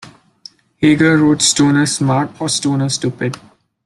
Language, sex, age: English, male, under 19